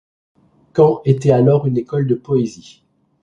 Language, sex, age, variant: French, male, 50-59, Français de métropole